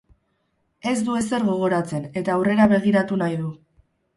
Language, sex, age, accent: Basque, female, 19-29, Erdialdekoa edo Nafarra (Gipuzkoa, Nafarroa)